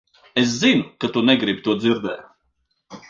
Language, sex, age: Latvian, male, 30-39